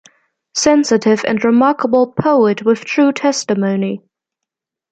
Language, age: English, 19-29